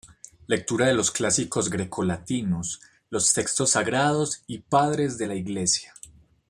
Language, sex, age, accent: Spanish, male, 19-29, Caribe: Cuba, Venezuela, Puerto Rico, República Dominicana, Panamá, Colombia caribeña, México caribeño, Costa del golfo de México